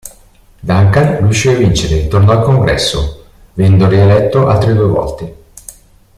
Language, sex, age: Italian, male, 50-59